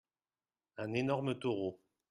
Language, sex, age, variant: French, male, 40-49, Français de métropole